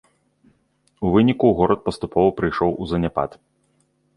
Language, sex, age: Belarusian, male, 30-39